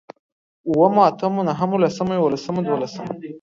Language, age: Pashto, under 19